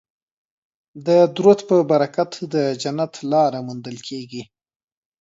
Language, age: Pashto, 19-29